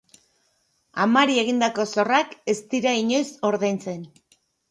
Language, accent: Basque, Erdialdekoa edo Nafarra (Gipuzkoa, Nafarroa)